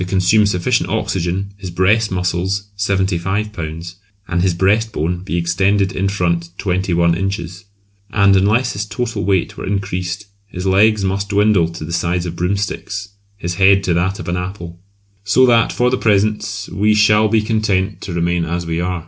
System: none